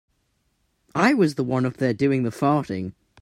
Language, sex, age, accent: English, male, under 19, England English